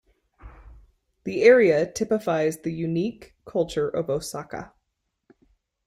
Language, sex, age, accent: English, female, 30-39, United States English